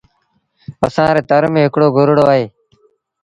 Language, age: Sindhi Bhil, 19-29